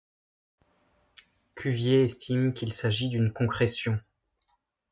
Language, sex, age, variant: French, male, 19-29, Français de métropole